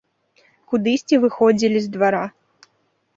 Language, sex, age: Belarusian, female, under 19